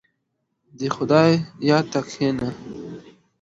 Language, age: Pashto, 19-29